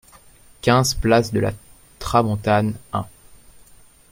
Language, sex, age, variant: French, male, 19-29, Français de métropole